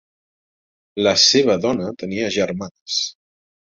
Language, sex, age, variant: Catalan, male, 19-29, Central